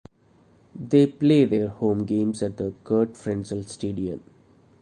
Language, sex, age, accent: English, male, 30-39, India and South Asia (India, Pakistan, Sri Lanka)